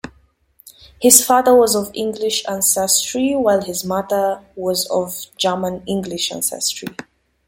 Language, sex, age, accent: English, female, 19-29, England English